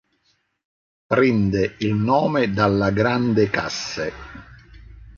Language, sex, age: Italian, male, 50-59